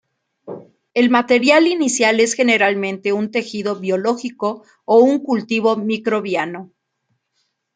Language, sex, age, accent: Spanish, female, 40-49, México